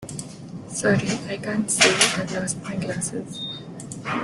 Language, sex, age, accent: English, female, 19-29, India and South Asia (India, Pakistan, Sri Lanka)